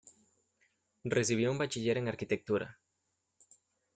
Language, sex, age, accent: Spanish, male, 19-29, América central